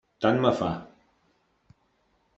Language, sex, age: Catalan, male, 50-59